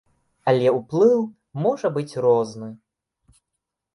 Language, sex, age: Belarusian, male, 19-29